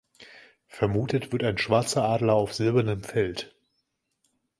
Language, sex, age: German, male, 40-49